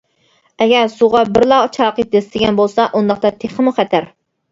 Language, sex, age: Uyghur, female, 19-29